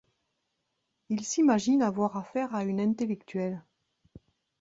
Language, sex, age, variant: French, female, 40-49, Français de métropole